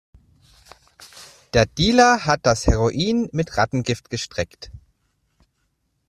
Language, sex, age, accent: German, male, 30-39, Deutschland Deutsch